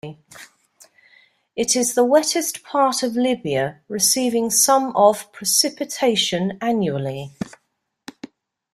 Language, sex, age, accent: English, female, 50-59, England English